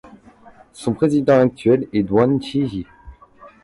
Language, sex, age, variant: French, male, 30-39, Français de métropole